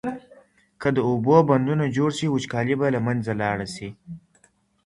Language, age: Pashto, under 19